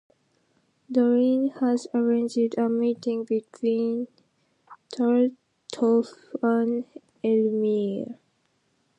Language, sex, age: English, female, 19-29